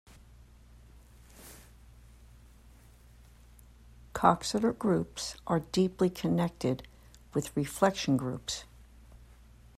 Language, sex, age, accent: English, female, 60-69, United States English